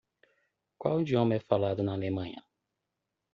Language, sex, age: Portuguese, male, 30-39